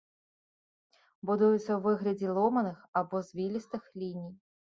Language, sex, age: Belarusian, female, 30-39